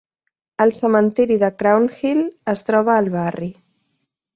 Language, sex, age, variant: Catalan, female, 19-29, Central